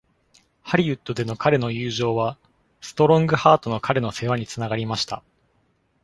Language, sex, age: Japanese, male, 19-29